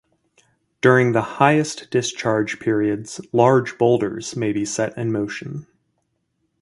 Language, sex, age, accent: English, male, 30-39, United States English